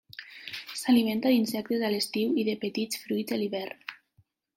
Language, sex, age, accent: Catalan, female, 19-29, valencià